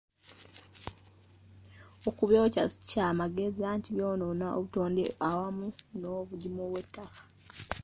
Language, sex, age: Ganda, male, 19-29